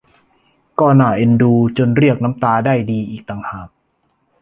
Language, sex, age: Thai, male, 19-29